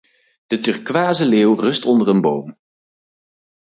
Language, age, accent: Dutch, 30-39, Nederlands Nederlands